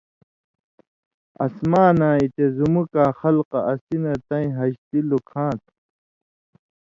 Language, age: Indus Kohistani, 19-29